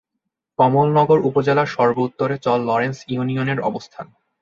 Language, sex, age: Bengali, male, 19-29